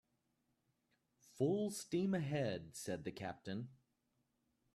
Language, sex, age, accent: English, male, 30-39, United States English